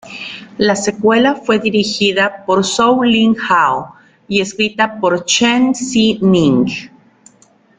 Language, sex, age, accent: Spanish, female, 30-39, México